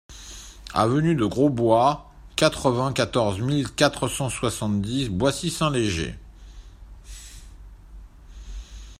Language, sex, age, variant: French, male, 40-49, Français de métropole